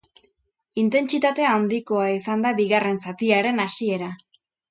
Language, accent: Basque, Erdialdekoa edo Nafarra (Gipuzkoa, Nafarroa)